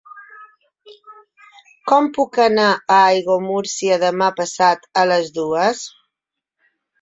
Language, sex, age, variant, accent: Catalan, female, 40-49, Balear, mallorquí; Palma